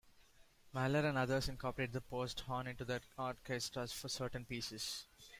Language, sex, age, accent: English, male, 19-29, India and South Asia (India, Pakistan, Sri Lanka)